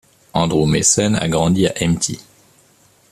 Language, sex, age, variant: French, male, 30-39, Français de métropole